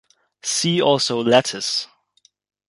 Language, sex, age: English, male, under 19